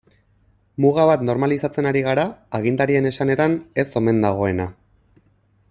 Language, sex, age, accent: Basque, male, 30-39, Erdialdekoa edo Nafarra (Gipuzkoa, Nafarroa)